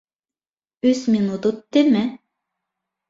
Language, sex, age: Bashkir, female, 19-29